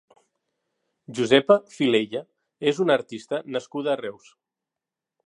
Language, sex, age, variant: Catalan, male, 40-49, Central